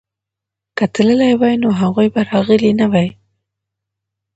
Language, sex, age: Pashto, female, 19-29